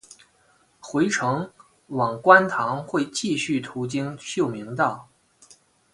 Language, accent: Chinese, 出生地：山东省